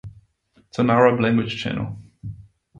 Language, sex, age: English, male, 19-29